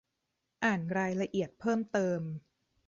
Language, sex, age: Thai, female, 30-39